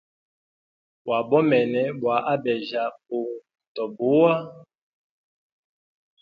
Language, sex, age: Hemba, male, 40-49